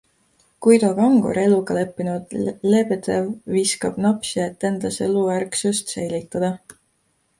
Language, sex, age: Estonian, female, 19-29